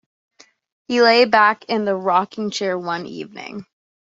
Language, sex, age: English, female, 19-29